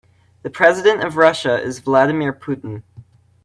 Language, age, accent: English, 19-29, United States English